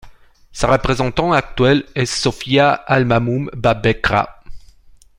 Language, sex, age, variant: French, male, 30-39, Français d'Europe